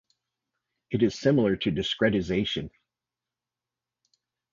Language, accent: English, Canadian English